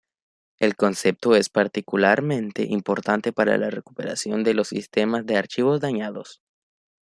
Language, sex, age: Spanish, male, 19-29